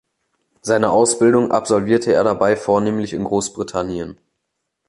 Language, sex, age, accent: German, male, under 19, Deutschland Deutsch